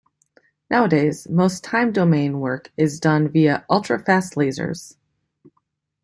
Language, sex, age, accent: English, female, 30-39, United States English